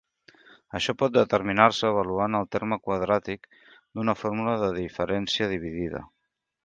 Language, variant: Catalan, Central